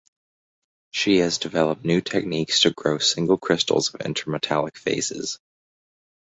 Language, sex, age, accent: English, male, 19-29, United States English